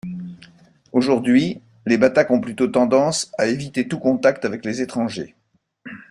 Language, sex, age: French, male, 60-69